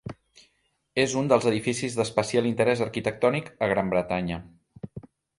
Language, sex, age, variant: Catalan, male, 50-59, Central